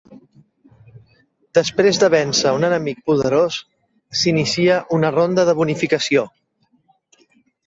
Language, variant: Catalan, Central